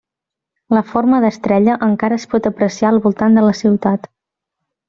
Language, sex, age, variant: Catalan, female, 19-29, Central